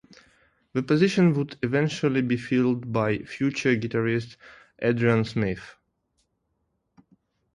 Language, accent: English, Russian; Slavic